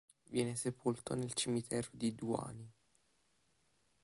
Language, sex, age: Italian, male, 19-29